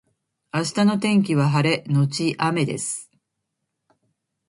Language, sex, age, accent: Japanese, female, 50-59, 標準語; 東京